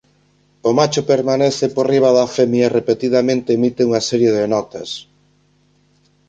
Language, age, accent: Galician, 40-49, Normativo (estándar)